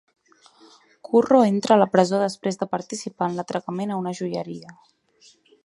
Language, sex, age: Catalan, female, 19-29